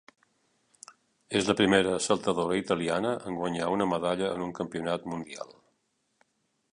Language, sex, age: Catalan, male, 60-69